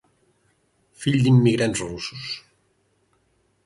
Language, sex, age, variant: Catalan, male, 50-59, Central